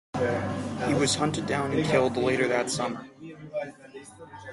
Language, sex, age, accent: English, male, 19-29, United States English